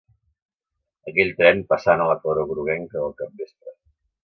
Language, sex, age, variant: Catalan, male, 60-69, Central